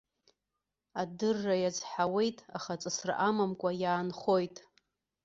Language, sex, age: Abkhazian, female, 30-39